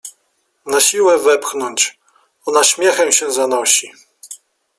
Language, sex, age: Polish, male, 30-39